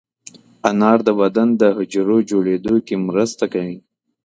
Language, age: Pashto, 19-29